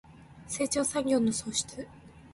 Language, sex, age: Japanese, female, 19-29